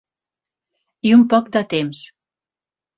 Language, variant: Catalan, Central